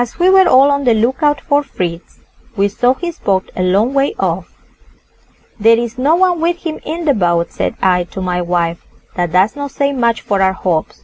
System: none